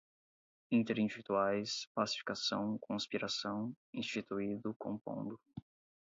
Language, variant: Portuguese, Portuguese (Brasil)